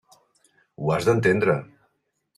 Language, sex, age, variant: Catalan, male, 60-69, Central